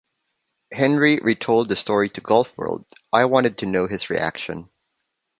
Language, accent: English, Filipino